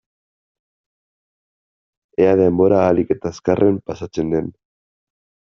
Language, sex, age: Basque, male, 19-29